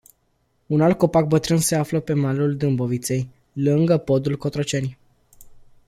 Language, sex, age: Romanian, male, under 19